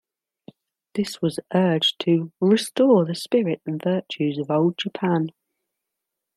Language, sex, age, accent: English, female, 30-39, England English